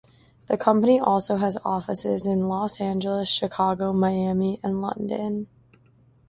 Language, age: English, 19-29